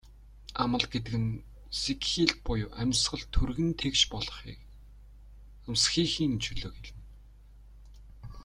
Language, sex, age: Mongolian, male, 19-29